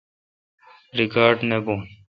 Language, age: Kalkoti, 19-29